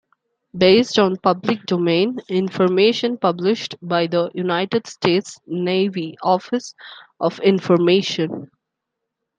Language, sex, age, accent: English, female, 19-29, India and South Asia (India, Pakistan, Sri Lanka)